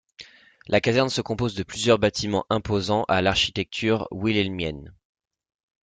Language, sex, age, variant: French, male, 30-39, Français de métropole